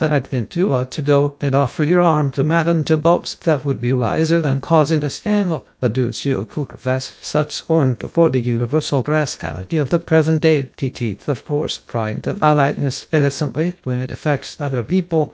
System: TTS, GlowTTS